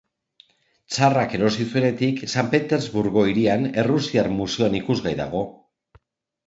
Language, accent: Basque, Erdialdekoa edo Nafarra (Gipuzkoa, Nafarroa)